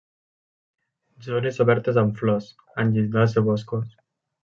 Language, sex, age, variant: Catalan, male, 19-29, Nord-Occidental